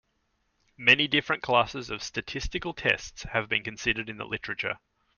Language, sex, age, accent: English, male, 30-39, Australian English